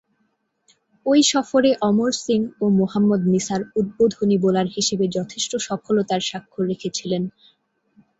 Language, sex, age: Bengali, female, 19-29